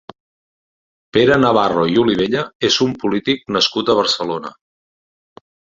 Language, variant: Catalan, Nord-Occidental